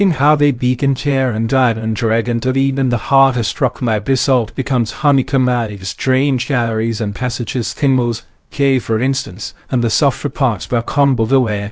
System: TTS, VITS